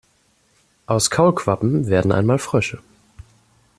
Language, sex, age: German, male, 19-29